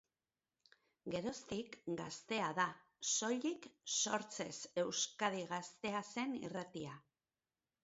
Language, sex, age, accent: Basque, female, 50-59, Erdialdekoa edo Nafarra (Gipuzkoa, Nafarroa)